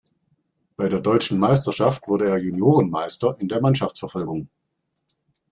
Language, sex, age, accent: German, male, 40-49, Deutschland Deutsch